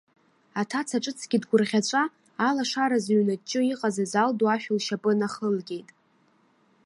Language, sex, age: Abkhazian, female, under 19